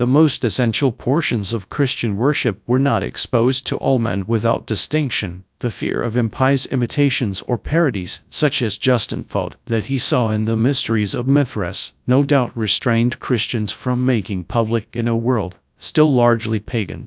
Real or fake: fake